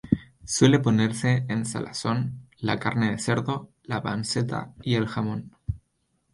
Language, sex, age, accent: Spanish, male, 19-29, Chileno: Chile, Cuyo